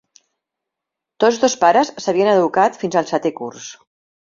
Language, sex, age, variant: Catalan, female, 50-59, Central